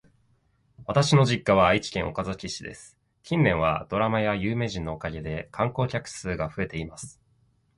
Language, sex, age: Japanese, male, 19-29